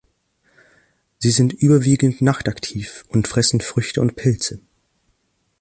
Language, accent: German, Deutschland Deutsch